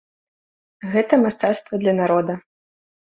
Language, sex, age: Belarusian, female, under 19